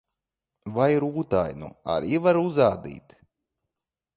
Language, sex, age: Latvian, male, 30-39